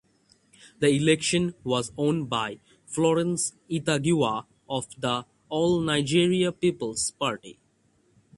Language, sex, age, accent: English, male, under 19, India and South Asia (India, Pakistan, Sri Lanka)